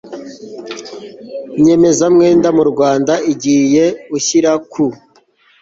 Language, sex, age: Kinyarwanda, male, 19-29